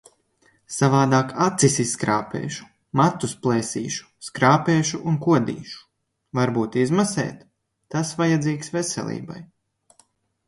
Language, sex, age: Latvian, male, 19-29